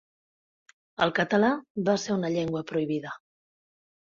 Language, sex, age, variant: Catalan, female, 40-49, Central